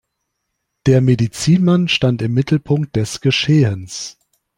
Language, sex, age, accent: German, male, 30-39, Deutschland Deutsch